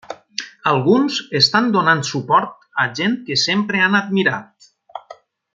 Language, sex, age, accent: Catalan, male, 40-49, valencià